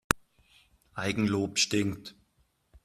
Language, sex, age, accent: German, male, 40-49, Deutschland Deutsch